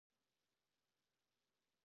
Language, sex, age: English, female, 19-29